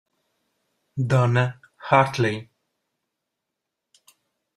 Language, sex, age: Italian, male, 60-69